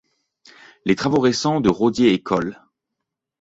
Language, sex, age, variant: French, male, 30-39, Français de métropole